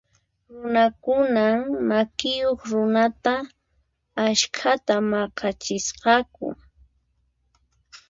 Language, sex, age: Puno Quechua, female, 30-39